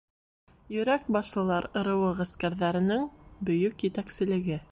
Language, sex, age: Bashkir, female, 19-29